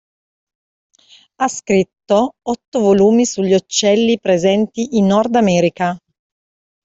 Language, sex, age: Italian, female, 30-39